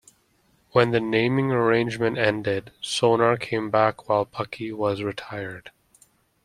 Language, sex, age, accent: English, male, 19-29, Canadian English